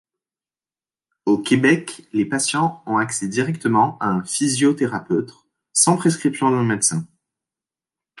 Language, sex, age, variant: French, male, 19-29, Français de métropole